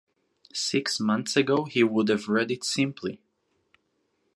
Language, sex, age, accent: English, male, 19-29, United States English